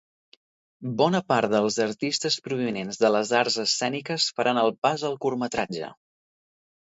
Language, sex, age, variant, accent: Catalan, male, 19-29, Central, central